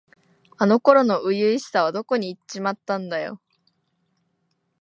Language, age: Japanese, 19-29